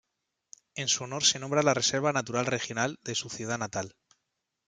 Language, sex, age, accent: Spanish, male, 30-39, España: Sur peninsular (Andalucia, Extremadura, Murcia)